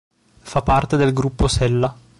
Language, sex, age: Italian, male, 19-29